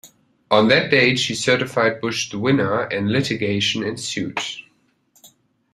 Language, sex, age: English, male, 19-29